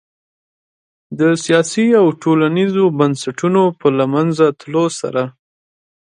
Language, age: Pashto, 19-29